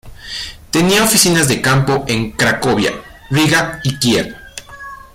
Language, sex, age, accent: Spanish, male, 19-29, México